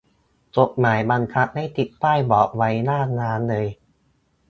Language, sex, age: Thai, male, 19-29